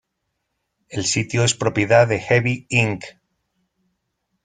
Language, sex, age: Spanish, male, 40-49